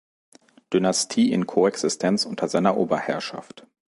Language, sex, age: German, male, 40-49